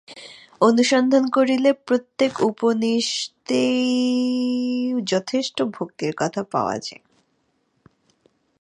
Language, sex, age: Bengali, female, 19-29